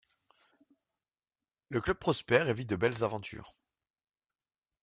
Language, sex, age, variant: French, male, 19-29, Français de métropole